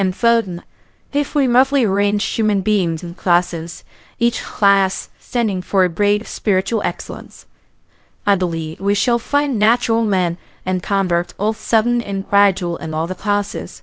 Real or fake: fake